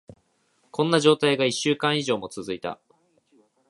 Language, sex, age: Japanese, male, 19-29